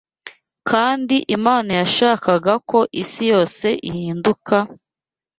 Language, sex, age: Kinyarwanda, female, 19-29